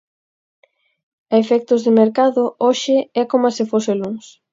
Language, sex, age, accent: Galician, female, 19-29, Atlántico (seseo e gheada)